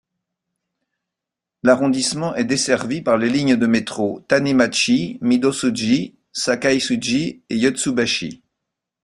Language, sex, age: French, male, 60-69